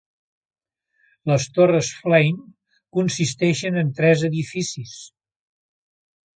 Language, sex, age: Catalan, male, 70-79